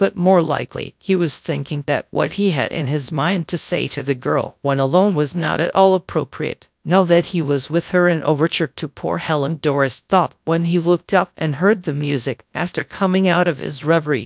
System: TTS, GradTTS